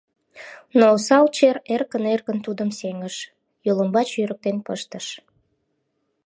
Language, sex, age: Mari, female, 19-29